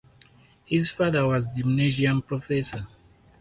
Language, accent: English, Southern African (South Africa, Zimbabwe, Namibia)